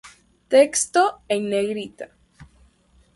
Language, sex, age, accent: Spanish, female, under 19, Caribe: Cuba, Venezuela, Puerto Rico, República Dominicana, Panamá, Colombia caribeña, México caribeño, Costa del golfo de México